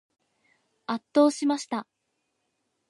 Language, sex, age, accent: Japanese, female, under 19, 標準語